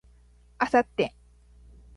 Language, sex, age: Japanese, female, 19-29